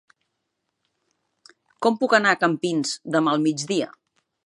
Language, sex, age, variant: Catalan, female, 40-49, Central